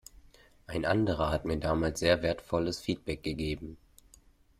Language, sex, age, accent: German, male, 30-39, Deutschland Deutsch